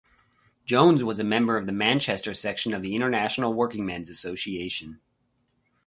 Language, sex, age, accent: English, male, 30-39, United States English